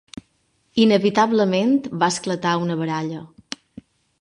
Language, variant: Catalan, Balear